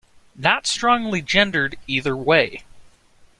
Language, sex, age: English, male, 19-29